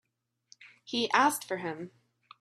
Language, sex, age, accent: English, female, 30-39, United States English